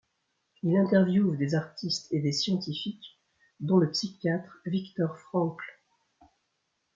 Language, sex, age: French, female, 60-69